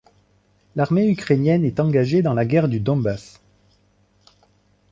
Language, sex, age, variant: French, male, 40-49, Français de métropole